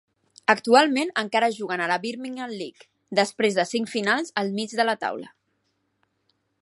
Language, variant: Catalan, Central